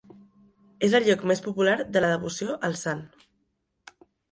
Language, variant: Catalan, Central